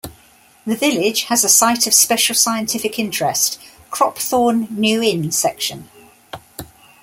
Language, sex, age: English, female, 60-69